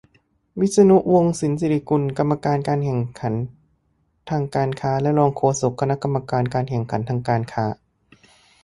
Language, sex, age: Thai, male, 30-39